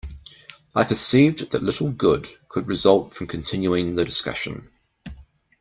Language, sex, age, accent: English, male, 40-49, New Zealand English